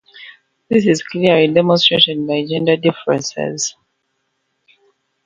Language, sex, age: English, female, 30-39